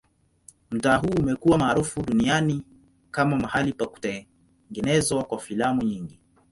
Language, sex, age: Swahili, male, 19-29